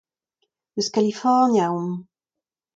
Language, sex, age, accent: Breton, female, 40-49, Kerneveg